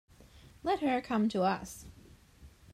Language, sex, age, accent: English, female, 19-29, Australian English